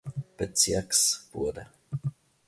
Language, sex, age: German, male, 30-39